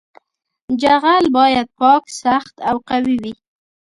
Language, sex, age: Pashto, male, 19-29